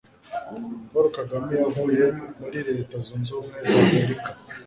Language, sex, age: Kinyarwanda, male, under 19